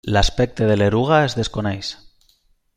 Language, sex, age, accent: Catalan, male, 19-29, valencià